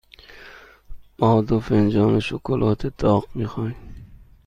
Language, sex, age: Persian, male, 30-39